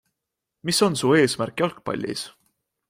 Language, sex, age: Estonian, male, 19-29